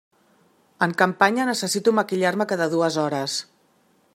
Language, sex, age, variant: Catalan, female, 40-49, Central